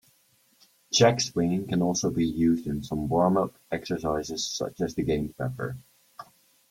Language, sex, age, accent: English, male, under 19, England English